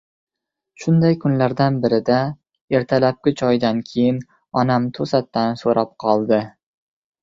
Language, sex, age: Uzbek, male, under 19